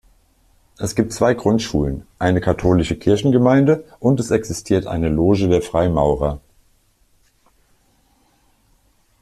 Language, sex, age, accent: German, male, 40-49, Deutschland Deutsch